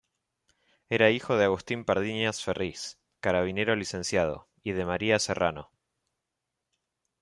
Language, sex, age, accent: Spanish, male, 30-39, Rioplatense: Argentina, Uruguay, este de Bolivia, Paraguay